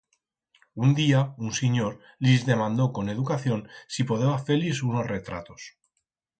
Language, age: Aragonese, 30-39